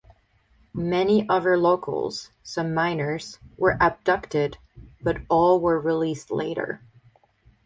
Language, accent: English, United States English